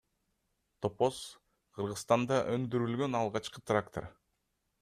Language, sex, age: Kyrgyz, male, 19-29